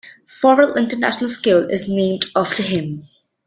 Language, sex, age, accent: English, female, under 19, United States English